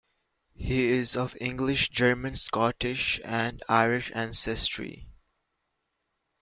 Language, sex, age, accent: English, male, 19-29, West Indies and Bermuda (Bahamas, Bermuda, Jamaica, Trinidad)